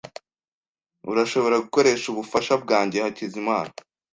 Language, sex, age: Kinyarwanda, male, under 19